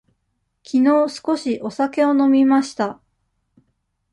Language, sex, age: Japanese, female, 40-49